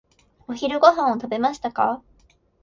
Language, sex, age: Japanese, female, 19-29